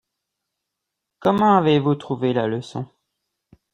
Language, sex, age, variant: French, male, 40-49, Français de métropole